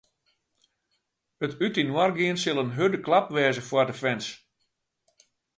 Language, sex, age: Western Frisian, male, 50-59